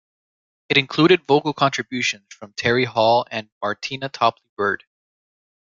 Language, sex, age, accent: English, male, 19-29, United States English